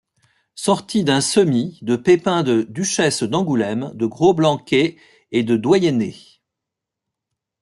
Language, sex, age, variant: French, male, 50-59, Français de métropole